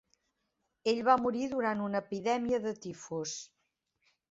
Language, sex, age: Catalan, female, 50-59